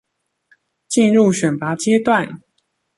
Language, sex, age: Chinese, male, under 19